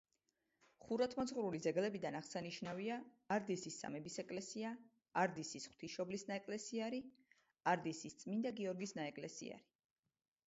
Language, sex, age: Georgian, female, 30-39